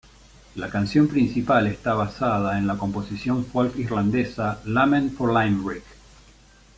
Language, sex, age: Spanish, male, 50-59